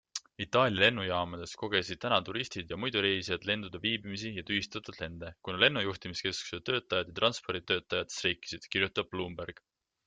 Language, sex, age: Estonian, male, 19-29